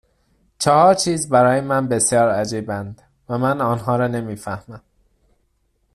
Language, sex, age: Persian, male, 19-29